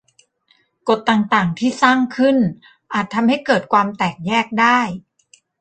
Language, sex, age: Thai, female, 40-49